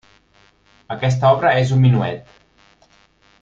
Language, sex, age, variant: Catalan, male, 40-49, Central